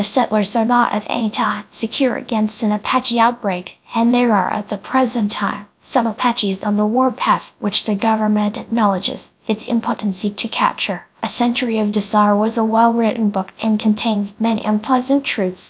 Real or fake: fake